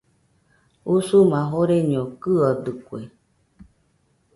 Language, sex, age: Nüpode Huitoto, female, 40-49